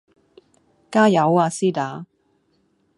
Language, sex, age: Cantonese, female, 40-49